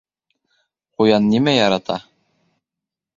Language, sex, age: Bashkir, male, 30-39